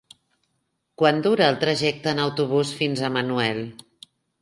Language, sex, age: Catalan, female, 50-59